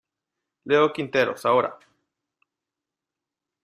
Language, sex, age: Spanish, male, 19-29